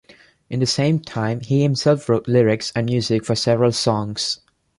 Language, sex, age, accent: English, male, 19-29, India and South Asia (India, Pakistan, Sri Lanka)